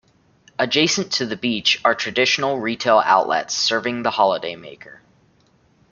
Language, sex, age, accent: English, male, 19-29, United States English